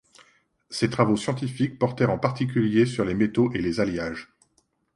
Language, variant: French, Français de métropole